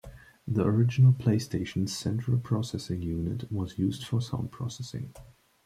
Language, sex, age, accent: English, male, 19-29, United States English